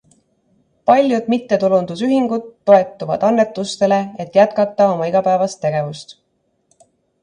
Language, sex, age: Estonian, female, 30-39